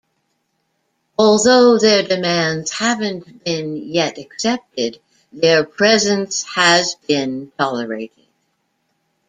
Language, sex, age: English, female, 60-69